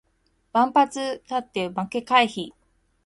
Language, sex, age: Japanese, female, 40-49